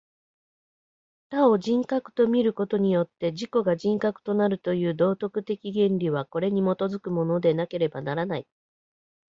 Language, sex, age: Japanese, female, 50-59